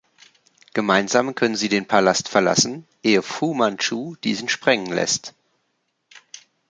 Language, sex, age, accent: German, male, 30-39, Deutschland Deutsch